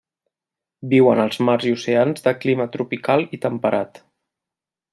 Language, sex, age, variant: Catalan, male, 19-29, Central